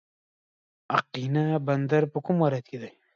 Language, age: Pashto, 19-29